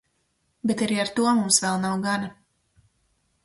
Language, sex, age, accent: Latvian, female, 19-29, Vidus dialekts